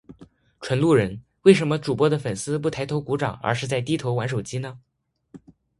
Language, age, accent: Chinese, under 19, 出生地：湖北省